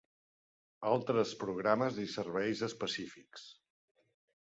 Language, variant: Catalan, Central